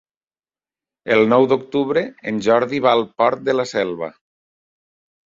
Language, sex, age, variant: Catalan, male, 30-39, Septentrional